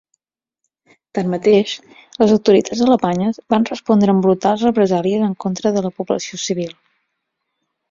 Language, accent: Catalan, Garrotxi